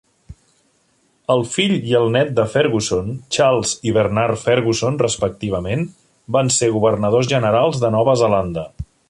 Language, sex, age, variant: Catalan, male, 50-59, Central